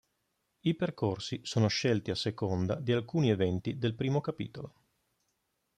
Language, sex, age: Italian, male, 50-59